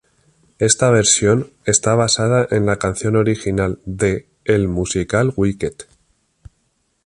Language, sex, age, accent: Spanish, male, 19-29, España: Norte peninsular (Asturias, Castilla y León, Cantabria, País Vasco, Navarra, Aragón, La Rioja, Guadalajara, Cuenca)